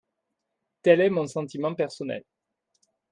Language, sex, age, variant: French, male, 40-49, Français de métropole